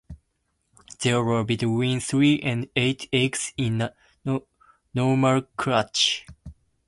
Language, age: English, 19-29